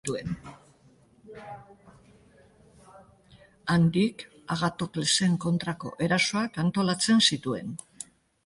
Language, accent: Basque, Mendebalekoa (Araba, Bizkaia, Gipuzkoako mendebaleko herri batzuk)